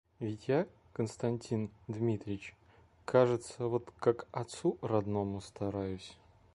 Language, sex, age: Russian, male, 30-39